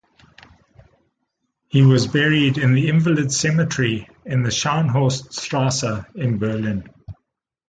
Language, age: English, 60-69